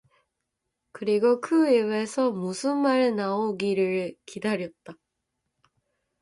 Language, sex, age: Korean, female, 19-29